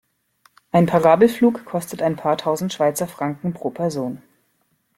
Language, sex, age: German, female, 19-29